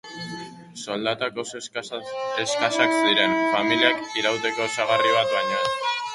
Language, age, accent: Basque, under 19, Erdialdekoa edo Nafarra (Gipuzkoa, Nafarroa)